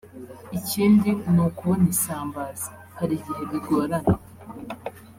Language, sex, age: Kinyarwanda, female, under 19